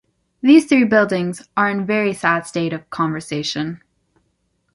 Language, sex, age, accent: English, female, 19-29, Canadian English